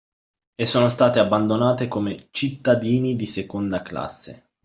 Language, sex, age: Italian, male, 19-29